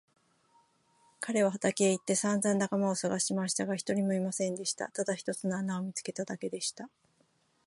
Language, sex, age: Japanese, female, 50-59